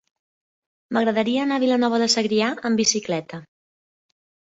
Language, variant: Catalan, Central